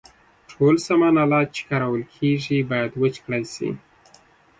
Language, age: Pashto, 30-39